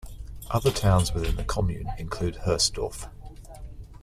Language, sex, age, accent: English, male, 40-49, Australian English